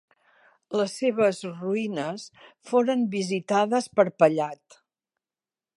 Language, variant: Catalan, Central